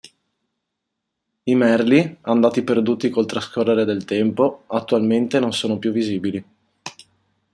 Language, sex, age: Italian, male, 30-39